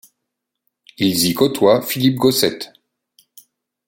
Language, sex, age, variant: French, male, 40-49, Français de métropole